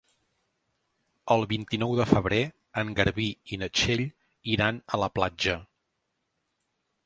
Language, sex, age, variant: Catalan, male, 40-49, Central